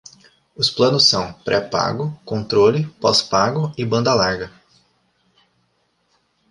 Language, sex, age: Portuguese, male, 19-29